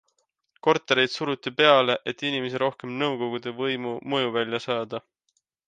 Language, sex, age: Estonian, male, 19-29